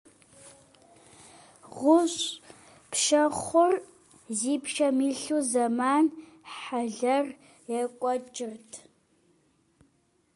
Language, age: Kabardian, under 19